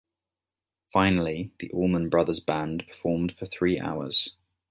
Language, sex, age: English, male, 19-29